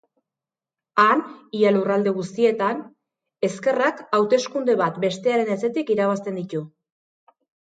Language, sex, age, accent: Basque, female, 40-49, Erdialdekoa edo Nafarra (Gipuzkoa, Nafarroa)